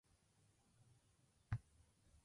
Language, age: Japanese, 19-29